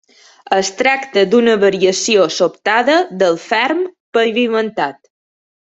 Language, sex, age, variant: Catalan, female, 30-39, Balear